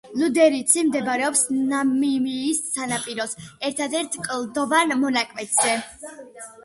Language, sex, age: Georgian, female, under 19